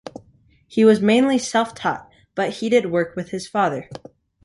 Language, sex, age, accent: English, male, under 19, United States English